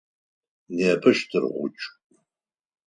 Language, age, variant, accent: Adyghe, 40-49, Адыгабзэ (Кирил, пстэумэ зэдыряе), Кıэмгуй (Çemguy)